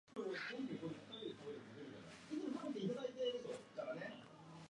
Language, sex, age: English, female, 19-29